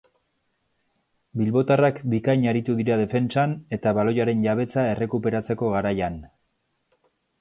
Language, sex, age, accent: Basque, male, 40-49, Erdialdekoa edo Nafarra (Gipuzkoa, Nafarroa)